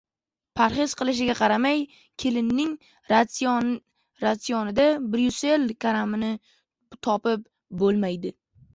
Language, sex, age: Uzbek, male, under 19